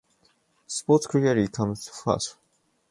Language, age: English, 19-29